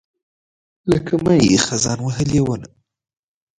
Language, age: Pashto, 19-29